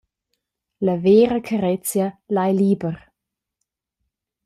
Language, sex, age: Romansh, female, 19-29